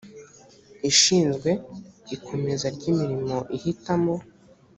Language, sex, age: Kinyarwanda, male, under 19